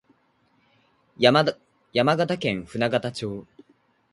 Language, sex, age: Japanese, male, 19-29